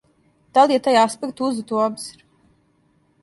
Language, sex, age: Serbian, female, 19-29